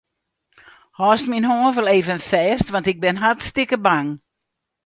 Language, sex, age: Western Frisian, female, 60-69